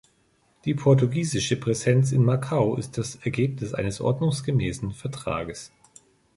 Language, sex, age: German, male, 40-49